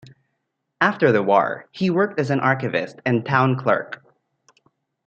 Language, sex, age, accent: English, male, 19-29, Filipino